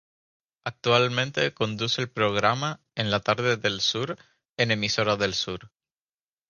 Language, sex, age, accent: Spanish, male, 19-29, España: Islas Canarias